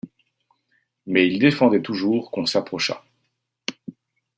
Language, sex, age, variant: French, male, 40-49, Français de métropole